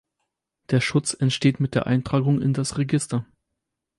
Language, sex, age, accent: German, male, 19-29, Deutschland Deutsch